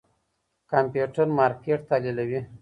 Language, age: Pashto, 30-39